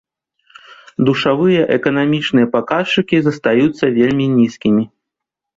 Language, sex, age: Belarusian, male, 30-39